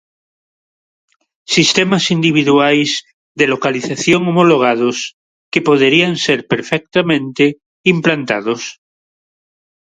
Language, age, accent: Galician, 40-49, Neofalante